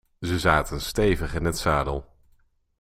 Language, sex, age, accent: Dutch, male, under 19, Nederlands Nederlands